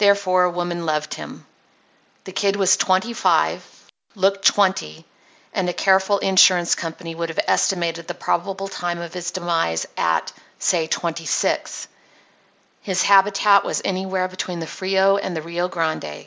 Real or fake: real